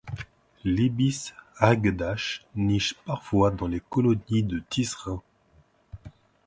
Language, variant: French, Français de métropole